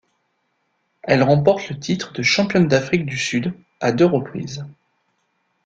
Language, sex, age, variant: French, male, 40-49, Français de métropole